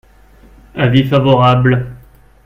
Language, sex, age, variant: French, male, 30-39, Français de métropole